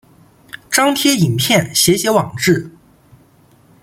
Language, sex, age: Chinese, male, 19-29